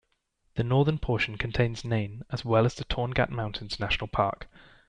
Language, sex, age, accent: English, male, 19-29, England English